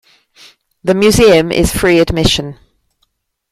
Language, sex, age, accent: English, female, 50-59, England English